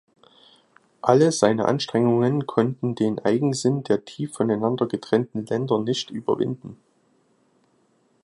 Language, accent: German, Deutschland Deutsch